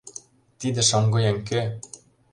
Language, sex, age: Mari, male, 19-29